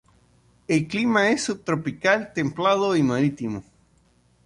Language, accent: Spanish, América central